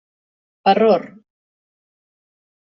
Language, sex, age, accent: Catalan, female, 50-59, valencià